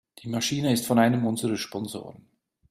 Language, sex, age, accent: German, male, 40-49, Schweizerdeutsch